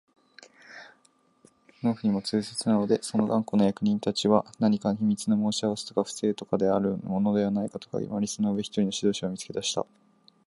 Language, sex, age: Japanese, male, 19-29